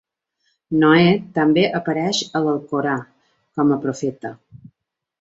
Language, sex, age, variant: Catalan, female, 50-59, Balear